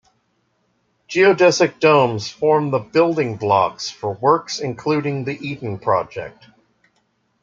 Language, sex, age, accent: English, male, 40-49, United States English